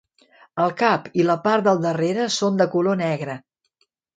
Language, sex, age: Catalan, female, 60-69